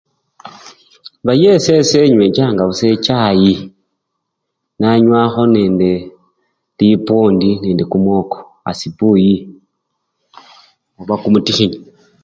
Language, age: Luyia, 50-59